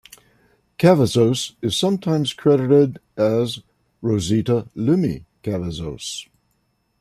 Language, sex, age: English, male, 70-79